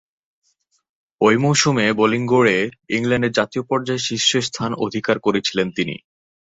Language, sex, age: Bengali, male, 19-29